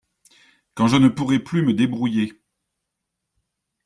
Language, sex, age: French, male, 50-59